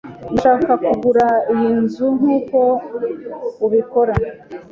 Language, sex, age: Kinyarwanda, male, 19-29